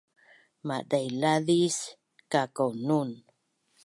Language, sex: Bunun, female